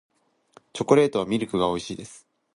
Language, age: Japanese, under 19